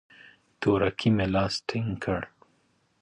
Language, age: Pashto, 30-39